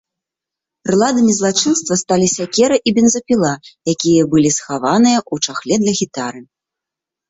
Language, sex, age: Belarusian, female, 30-39